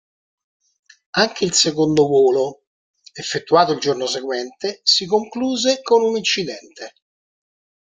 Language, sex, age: Italian, male, 60-69